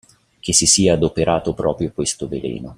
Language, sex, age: Italian, male, 30-39